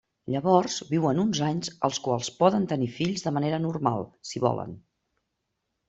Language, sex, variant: Catalan, female, Central